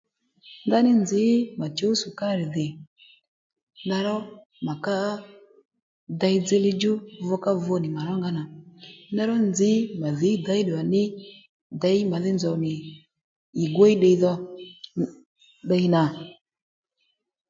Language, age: Lendu, 19-29